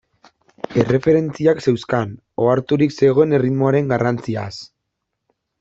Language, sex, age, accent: Basque, male, 19-29, Mendebalekoa (Araba, Bizkaia, Gipuzkoako mendebaleko herri batzuk)